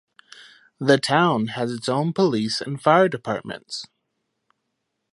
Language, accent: English, United States English